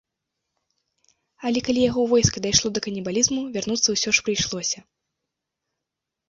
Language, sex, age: Belarusian, female, under 19